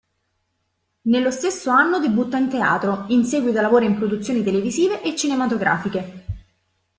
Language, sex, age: Italian, female, 30-39